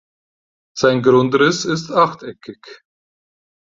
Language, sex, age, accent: German, male, 30-39, Deutschland Deutsch